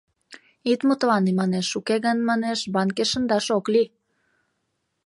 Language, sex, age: Mari, female, 19-29